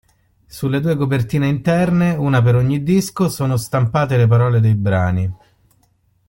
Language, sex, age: Italian, male, 40-49